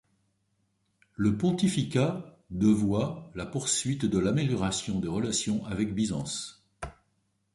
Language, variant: French, Français de métropole